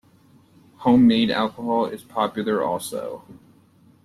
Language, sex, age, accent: English, male, 19-29, United States English